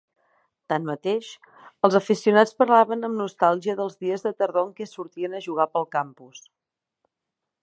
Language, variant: Catalan, Nord-Occidental